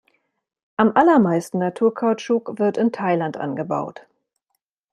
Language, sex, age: German, female, 50-59